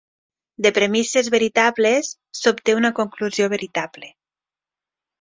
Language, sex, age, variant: Catalan, female, 40-49, Nord-Occidental